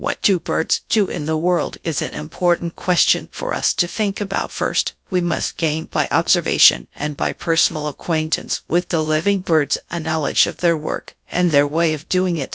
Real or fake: fake